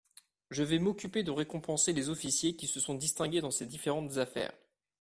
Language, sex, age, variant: French, male, 30-39, Français de métropole